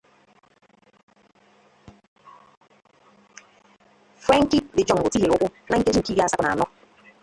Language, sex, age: Igbo, female, 30-39